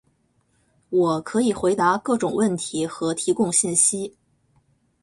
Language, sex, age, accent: Chinese, female, 19-29, 出生地：北京市